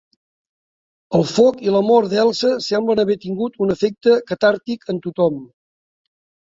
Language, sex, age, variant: Catalan, male, 60-69, Septentrional